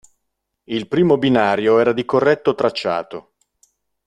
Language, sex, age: Italian, male, 50-59